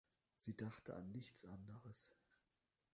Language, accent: German, Deutschland Deutsch